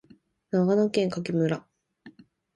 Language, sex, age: Japanese, female, 19-29